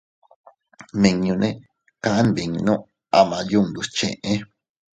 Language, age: Teutila Cuicatec, 30-39